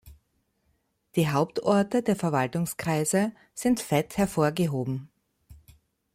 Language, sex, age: German, female, 50-59